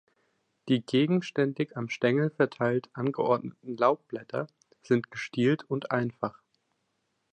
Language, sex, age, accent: German, male, 19-29, Deutschland Deutsch